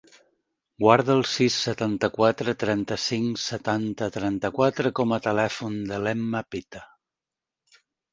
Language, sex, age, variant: Catalan, male, 50-59, Central